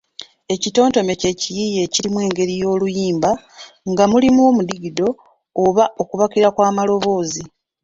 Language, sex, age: Ganda, female, 30-39